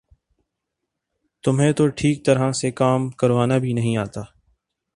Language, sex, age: Urdu, male, 19-29